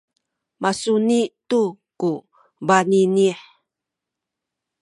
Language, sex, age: Sakizaya, female, 60-69